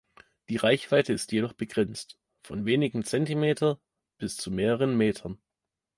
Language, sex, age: German, male, 30-39